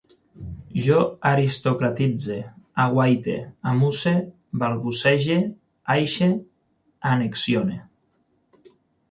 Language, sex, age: Catalan, male, 30-39